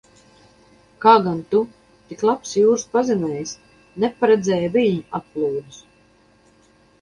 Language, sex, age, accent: Latvian, female, 50-59, Kurzeme